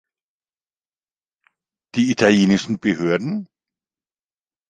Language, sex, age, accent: German, male, 50-59, Deutschland Deutsch